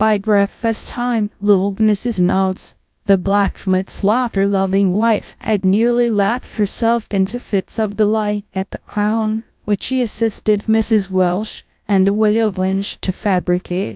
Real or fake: fake